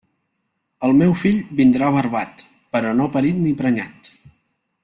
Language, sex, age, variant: Catalan, male, 19-29, Central